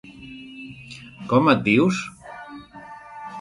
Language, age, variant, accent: Catalan, 50-59, Central, central